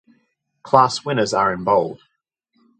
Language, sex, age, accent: English, male, 30-39, Australian English